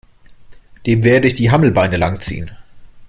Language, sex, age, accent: German, male, 30-39, Deutschland Deutsch